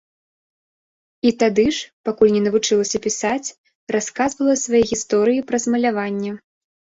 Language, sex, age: Belarusian, female, 19-29